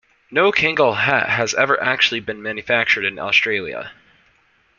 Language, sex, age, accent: English, male, under 19, United States English